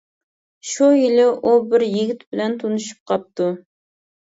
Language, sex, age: Uyghur, female, 19-29